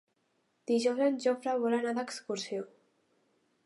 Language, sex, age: Catalan, female, under 19